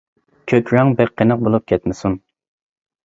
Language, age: Uyghur, 19-29